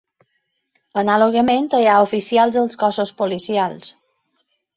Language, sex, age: Catalan, female, 50-59